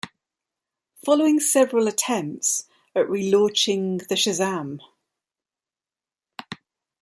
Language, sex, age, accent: English, female, 50-59, England English